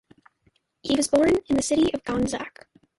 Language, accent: English, United States English